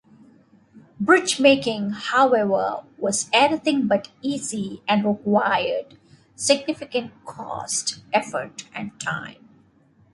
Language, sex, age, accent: English, female, 40-49, India and South Asia (India, Pakistan, Sri Lanka)